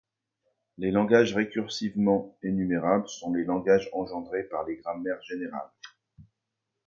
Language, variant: French, Français de métropole